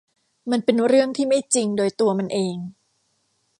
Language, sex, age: Thai, female, 50-59